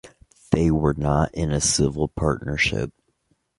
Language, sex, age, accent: English, male, 30-39, United States English